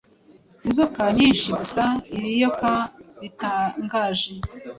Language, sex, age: Kinyarwanda, female, 19-29